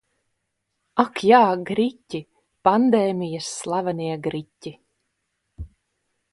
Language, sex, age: Latvian, female, 30-39